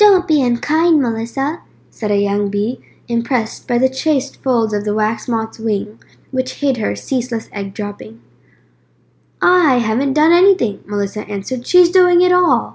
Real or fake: real